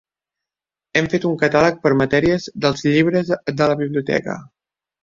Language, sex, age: Catalan, male, 30-39